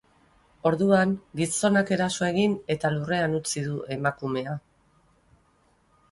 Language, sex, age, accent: Basque, female, 50-59, Mendebalekoa (Araba, Bizkaia, Gipuzkoako mendebaleko herri batzuk)